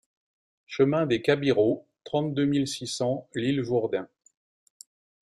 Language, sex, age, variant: French, male, 50-59, Français de métropole